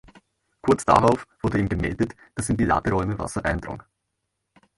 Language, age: German, 19-29